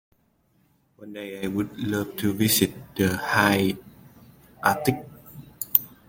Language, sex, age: English, male, 19-29